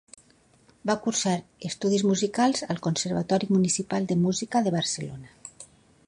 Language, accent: Catalan, valencià; valencià meridional